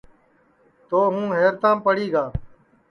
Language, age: Sansi, 50-59